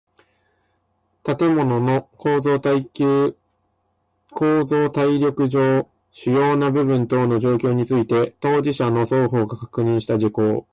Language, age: Japanese, 19-29